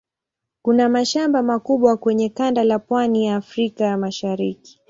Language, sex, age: Swahili, female, 19-29